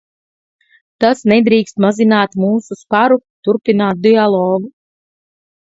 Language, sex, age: Latvian, female, 30-39